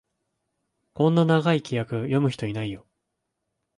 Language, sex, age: Japanese, male, 19-29